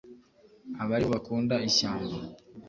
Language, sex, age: Kinyarwanda, male, 19-29